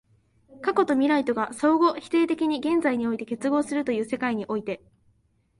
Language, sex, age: Japanese, female, under 19